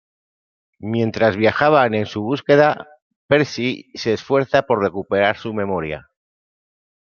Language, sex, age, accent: Spanish, male, 50-59, España: Centro-Sur peninsular (Madrid, Toledo, Castilla-La Mancha)